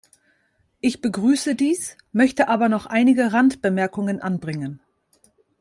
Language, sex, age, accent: German, female, 30-39, Deutschland Deutsch